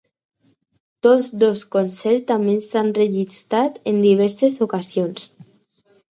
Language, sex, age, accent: Catalan, female, under 19, aprenent (recent, des del castellà)